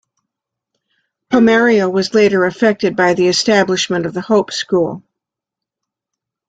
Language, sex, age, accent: English, female, 70-79, United States English